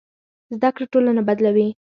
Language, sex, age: Pashto, female, 19-29